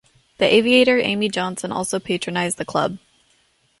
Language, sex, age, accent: English, female, 19-29, United States English